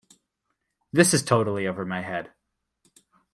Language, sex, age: English, male, 19-29